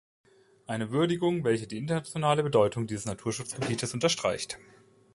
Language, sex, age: German, male, 30-39